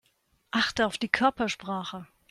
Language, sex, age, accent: German, female, 50-59, Deutschland Deutsch